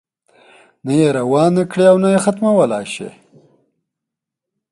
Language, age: Pashto, 19-29